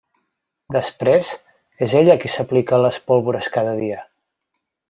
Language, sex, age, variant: Catalan, male, 30-39, Central